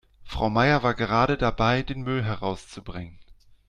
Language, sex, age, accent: German, male, 40-49, Deutschland Deutsch